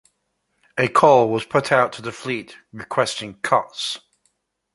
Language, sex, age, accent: English, male, 50-59, England English